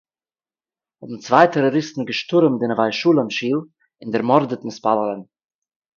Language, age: Yiddish, 30-39